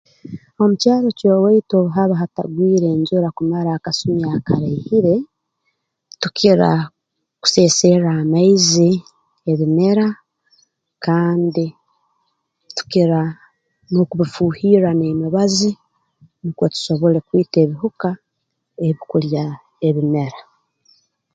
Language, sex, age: Tooro, female, 30-39